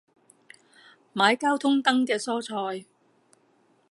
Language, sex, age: Cantonese, female, 60-69